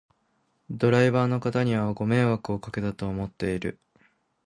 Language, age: Japanese, under 19